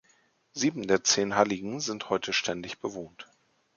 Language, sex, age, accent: German, male, 30-39, Deutschland Deutsch